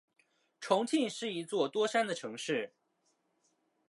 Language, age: Chinese, 19-29